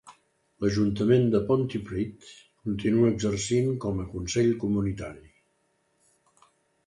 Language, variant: Catalan, Central